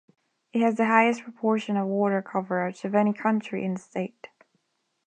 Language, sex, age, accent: English, female, 19-29, United States English